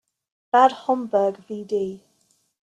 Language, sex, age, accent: English, female, 50-59, England English